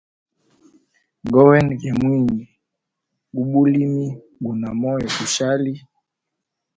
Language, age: Hemba, 19-29